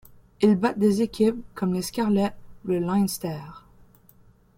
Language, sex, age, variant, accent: French, female, under 19, Français d'Amérique du Nord, Français du Canada